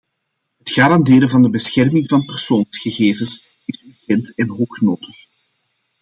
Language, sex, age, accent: Dutch, male, 40-49, Belgisch Nederlands